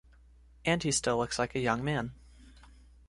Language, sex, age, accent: English, male, 19-29, United States English